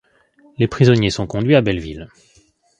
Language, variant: French, Français de métropole